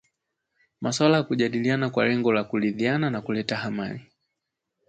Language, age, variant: Swahili, 19-29, Kiswahili cha Bara ya Tanzania